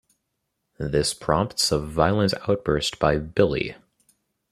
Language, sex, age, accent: English, male, 19-29, United States English